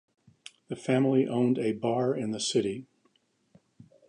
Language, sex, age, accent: English, male, 60-69, United States English